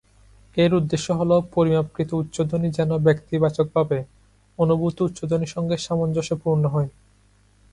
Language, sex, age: Bengali, male, 19-29